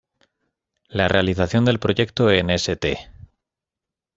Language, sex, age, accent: Spanish, male, 19-29, España: Norte peninsular (Asturias, Castilla y León, Cantabria, País Vasco, Navarra, Aragón, La Rioja, Guadalajara, Cuenca)